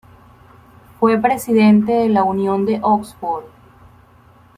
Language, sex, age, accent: Spanish, female, 19-29, Caribe: Cuba, Venezuela, Puerto Rico, República Dominicana, Panamá, Colombia caribeña, México caribeño, Costa del golfo de México